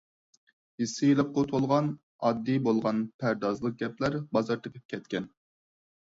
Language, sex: Uyghur, male